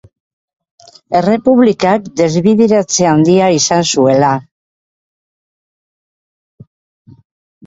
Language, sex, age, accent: Basque, female, 30-39, Mendebalekoa (Araba, Bizkaia, Gipuzkoako mendebaleko herri batzuk)